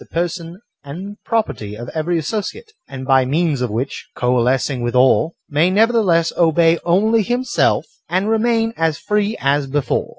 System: none